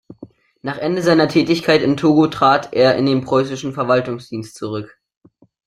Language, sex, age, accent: German, male, under 19, Deutschland Deutsch